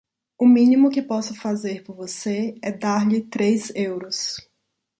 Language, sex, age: Portuguese, female, 40-49